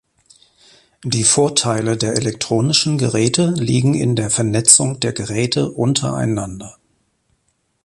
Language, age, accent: German, 40-49, Deutschland Deutsch